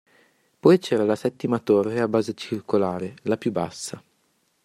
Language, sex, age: Italian, male, under 19